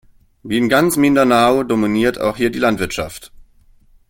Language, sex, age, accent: German, male, 19-29, Deutschland Deutsch